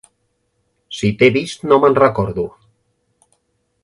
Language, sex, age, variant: Catalan, male, 50-59, Central